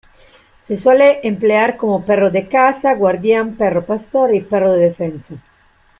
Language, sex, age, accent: Spanish, female, 50-59, México